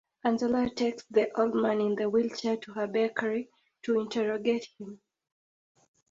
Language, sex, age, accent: English, female, 19-29, United States English